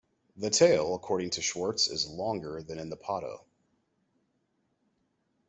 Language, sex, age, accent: English, male, 30-39, United States English